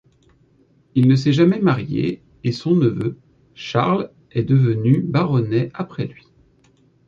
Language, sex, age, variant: French, male, 30-39, Français de métropole